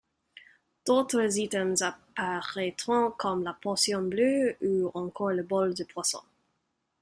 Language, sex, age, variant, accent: French, female, 19-29, Français d'Amérique du Nord, Français du Canada